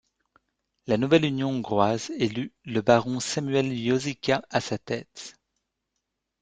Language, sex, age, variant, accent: French, male, 19-29, Français d'Europe, Français de Belgique